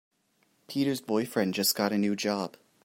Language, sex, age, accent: English, male, 19-29, United States English